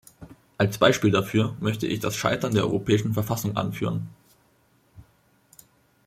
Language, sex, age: German, male, under 19